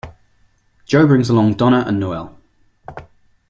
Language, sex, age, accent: English, male, 19-29, England English